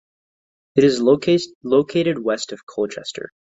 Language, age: English, under 19